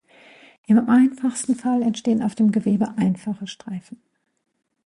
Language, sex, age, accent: German, female, 50-59, Deutschland Deutsch